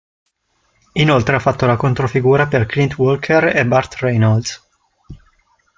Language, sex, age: Italian, male, 19-29